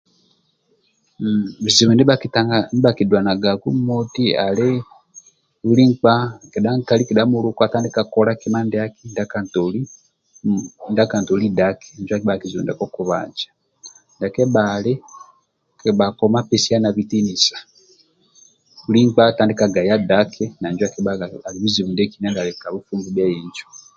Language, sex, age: Amba (Uganda), male, 30-39